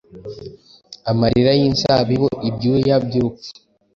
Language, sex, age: Kinyarwanda, male, 19-29